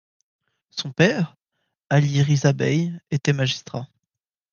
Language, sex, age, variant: French, male, 19-29, Français de métropole